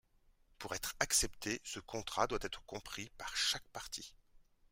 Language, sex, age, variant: French, male, 40-49, Français de métropole